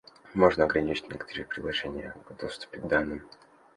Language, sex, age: Russian, male, 19-29